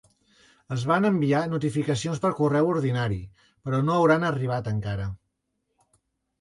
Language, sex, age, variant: Catalan, male, 50-59, Central